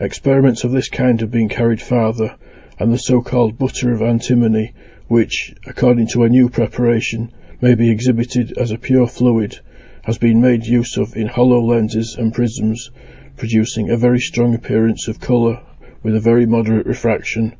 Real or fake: real